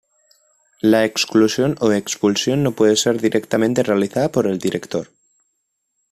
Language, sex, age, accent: Spanish, male, under 19, España: Norte peninsular (Asturias, Castilla y León, Cantabria, País Vasco, Navarra, Aragón, La Rioja, Guadalajara, Cuenca)